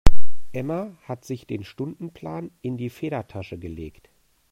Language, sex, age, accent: German, male, 40-49, Deutschland Deutsch